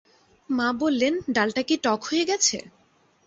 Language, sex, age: Bengali, female, 19-29